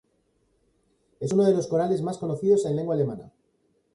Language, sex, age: Spanish, male, 40-49